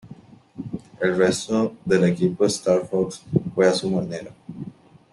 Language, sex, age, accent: Spanish, male, 30-39, América central